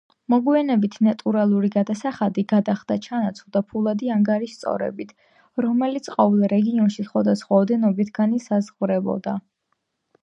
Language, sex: Georgian, female